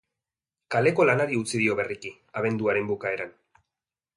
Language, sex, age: Basque, male, 19-29